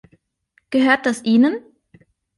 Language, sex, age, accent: German, female, 30-39, Deutschland Deutsch